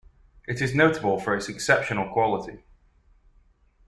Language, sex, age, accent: English, male, 19-29, England English